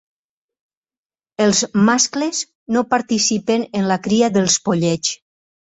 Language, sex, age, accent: Catalan, female, 30-39, valencià